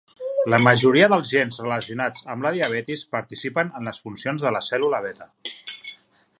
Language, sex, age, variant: Catalan, male, 40-49, Central